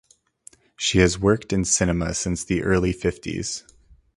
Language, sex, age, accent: English, male, 19-29, United States English